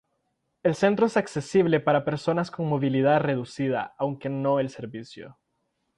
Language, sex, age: Spanish, female, 19-29